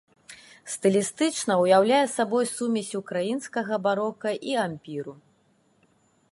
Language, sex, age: Belarusian, female, 30-39